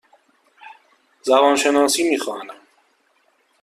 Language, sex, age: Persian, male, 19-29